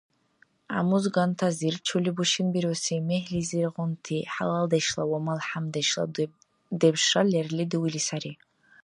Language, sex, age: Dargwa, female, 19-29